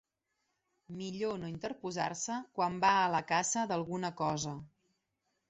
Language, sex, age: Catalan, female, 40-49